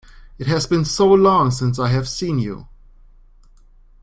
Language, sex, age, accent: English, male, 30-39, England English